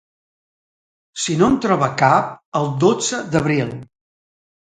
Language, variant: Catalan, Central